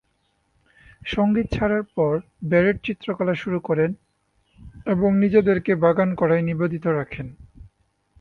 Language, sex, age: Bengali, male, 19-29